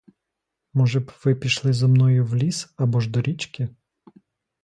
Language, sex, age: Ukrainian, male, 30-39